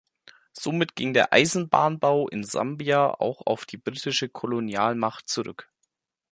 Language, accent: German, Deutschland Deutsch